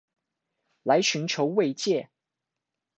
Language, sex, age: Chinese, male, 19-29